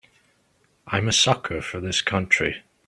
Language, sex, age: English, male, 19-29